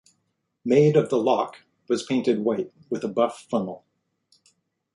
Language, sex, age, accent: English, male, 40-49, United States English